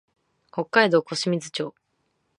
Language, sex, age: Japanese, female, 19-29